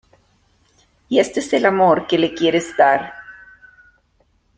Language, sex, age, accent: Spanish, female, 50-59, América central